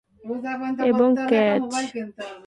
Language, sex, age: Bengali, female, 19-29